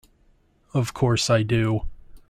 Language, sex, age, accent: English, male, 19-29, United States English